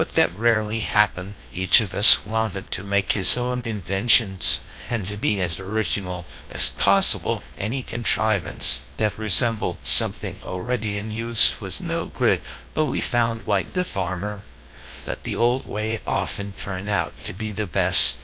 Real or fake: fake